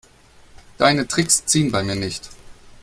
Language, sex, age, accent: German, male, 40-49, Deutschland Deutsch